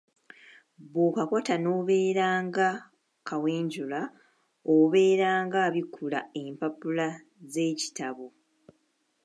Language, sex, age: Ganda, female, 30-39